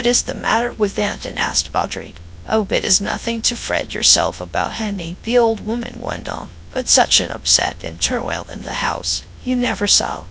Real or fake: fake